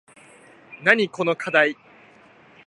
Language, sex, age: Japanese, male, 19-29